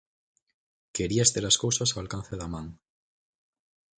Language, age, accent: Galician, under 19, Atlántico (seseo e gheada)